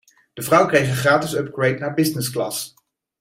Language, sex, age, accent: Dutch, male, 30-39, Nederlands Nederlands